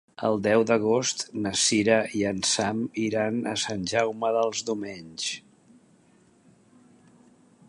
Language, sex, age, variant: Catalan, male, 50-59, Central